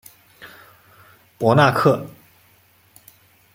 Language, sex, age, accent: Chinese, male, 19-29, 出生地：湖北省